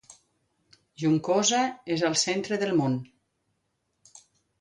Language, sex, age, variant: Catalan, female, 50-59, Nord-Occidental